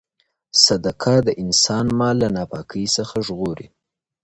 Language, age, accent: Pashto, 19-29, معیاري پښتو